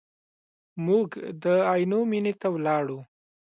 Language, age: Pashto, 19-29